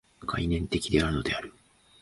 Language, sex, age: Japanese, male, 19-29